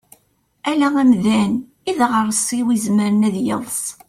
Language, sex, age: Kabyle, female, 40-49